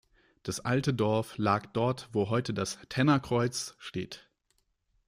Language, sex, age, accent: German, male, 19-29, Deutschland Deutsch